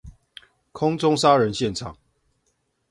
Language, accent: Chinese, 出生地：高雄市